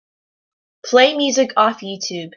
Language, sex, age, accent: English, female, under 19, United States English